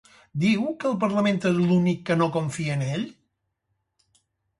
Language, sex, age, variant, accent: Catalan, male, 60-69, Balear, balear